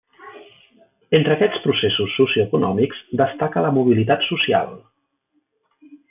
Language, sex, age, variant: Catalan, male, 40-49, Central